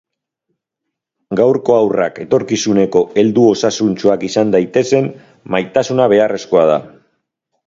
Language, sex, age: Basque, male, 40-49